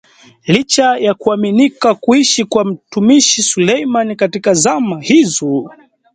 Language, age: Swahili, 19-29